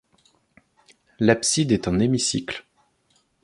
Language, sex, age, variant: French, male, 30-39, Français de métropole